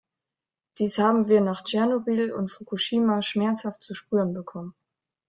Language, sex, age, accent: German, female, 19-29, Deutschland Deutsch